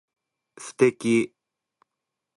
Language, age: Japanese, 19-29